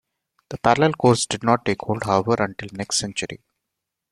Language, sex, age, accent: English, male, 30-39, India and South Asia (India, Pakistan, Sri Lanka)